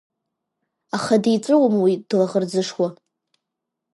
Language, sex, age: Abkhazian, female, 19-29